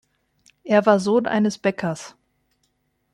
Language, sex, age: German, female, 30-39